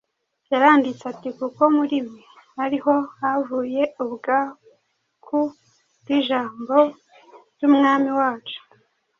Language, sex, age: Kinyarwanda, female, 30-39